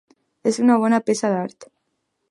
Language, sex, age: Catalan, female, under 19